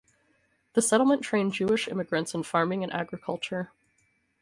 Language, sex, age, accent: English, female, 30-39, United States English